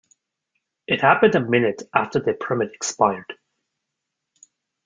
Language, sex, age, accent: English, male, 30-39, Canadian English